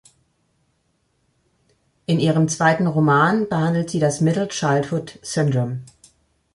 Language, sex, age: German, female, 40-49